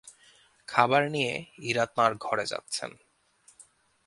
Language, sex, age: Bengali, male, 19-29